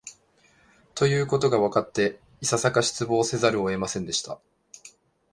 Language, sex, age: Japanese, male, 19-29